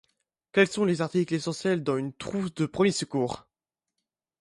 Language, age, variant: French, 19-29, Français de métropole